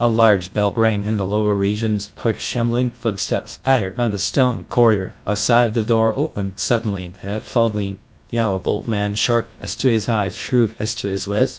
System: TTS, GlowTTS